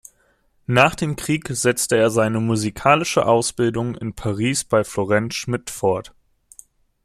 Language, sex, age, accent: German, male, 19-29, Deutschland Deutsch